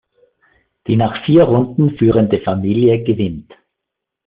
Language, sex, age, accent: German, male, 50-59, Österreichisches Deutsch